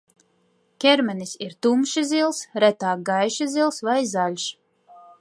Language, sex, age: Latvian, female, 19-29